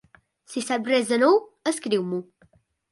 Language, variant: Catalan, Central